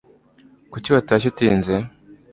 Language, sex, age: Kinyarwanda, male, under 19